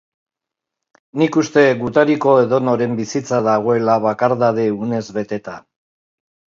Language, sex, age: Basque, male, 60-69